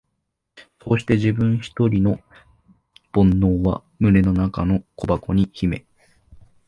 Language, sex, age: Japanese, male, 19-29